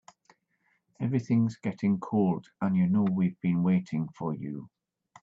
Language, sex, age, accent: English, male, 60-69, England English